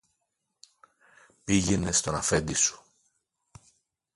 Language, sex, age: Greek, male, 60-69